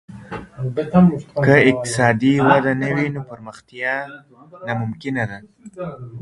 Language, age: Pashto, under 19